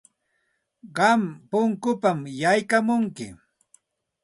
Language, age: Santa Ana de Tusi Pasco Quechua, 40-49